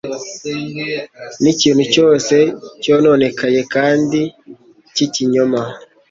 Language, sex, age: Kinyarwanda, male, 19-29